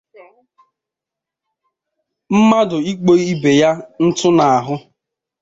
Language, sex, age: Igbo, male, 19-29